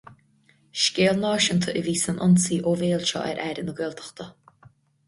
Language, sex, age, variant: Irish, female, 30-39, Gaeilge Chonnacht